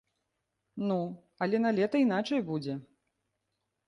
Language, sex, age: Belarusian, female, 30-39